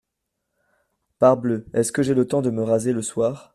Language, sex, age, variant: French, male, 19-29, Français de métropole